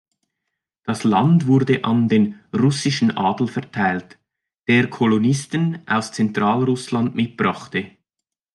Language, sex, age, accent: German, male, 30-39, Schweizerdeutsch